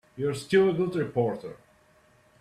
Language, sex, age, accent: English, male, 30-39, United States English